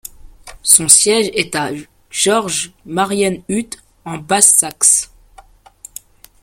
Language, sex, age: French, male, under 19